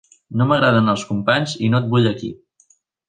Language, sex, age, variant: Catalan, male, 19-29, Central